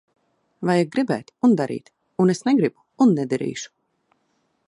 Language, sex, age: Latvian, female, 30-39